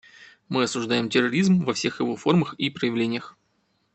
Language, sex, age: Russian, male, 30-39